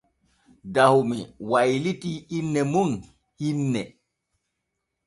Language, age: Borgu Fulfulde, 30-39